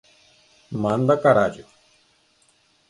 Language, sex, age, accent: Galician, male, 50-59, Oriental (común en zona oriental)